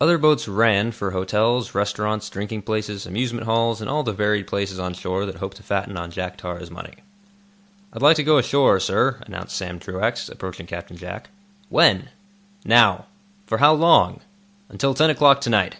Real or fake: real